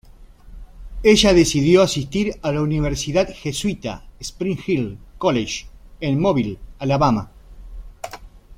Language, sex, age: Spanish, male, 40-49